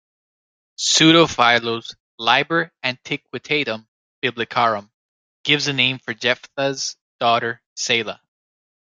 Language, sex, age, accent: English, male, 19-29, United States English